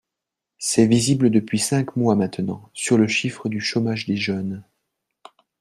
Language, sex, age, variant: French, male, 40-49, Français de métropole